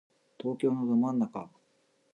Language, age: Japanese, 40-49